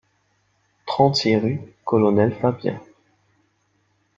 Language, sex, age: French, male, 19-29